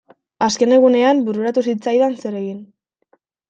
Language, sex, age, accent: Basque, female, 19-29, Mendebalekoa (Araba, Bizkaia, Gipuzkoako mendebaleko herri batzuk)